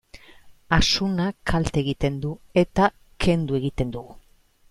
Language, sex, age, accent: Basque, female, 40-49, Mendebalekoa (Araba, Bizkaia, Gipuzkoako mendebaleko herri batzuk)